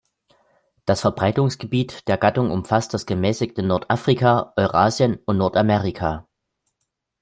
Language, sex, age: German, male, 30-39